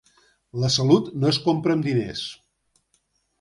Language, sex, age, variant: Catalan, male, 60-69, Central